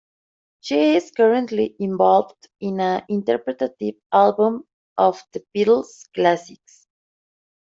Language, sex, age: English, female, 19-29